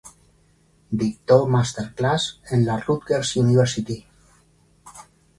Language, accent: Spanish, España: Centro-Sur peninsular (Madrid, Toledo, Castilla-La Mancha)